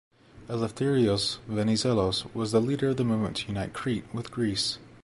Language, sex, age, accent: English, male, 30-39, United States English